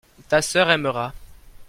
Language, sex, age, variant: French, male, under 19, Français de métropole